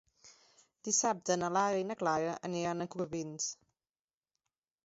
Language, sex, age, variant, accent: Catalan, female, 30-39, Central, central